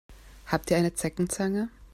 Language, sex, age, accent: German, female, 30-39, Österreichisches Deutsch